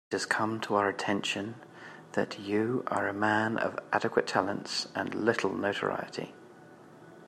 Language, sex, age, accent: English, male, 30-39, England English